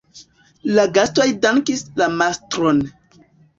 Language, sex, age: Esperanto, male, 19-29